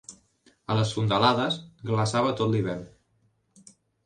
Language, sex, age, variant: Catalan, male, under 19, Central